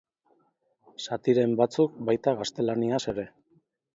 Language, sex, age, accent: Basque, male, 40-49, Mendebalekoa (Araba, Bizkaia, Gipuzkoako mendebaleko herri batzuk)